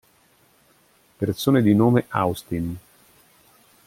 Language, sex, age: Italian, male, 50-59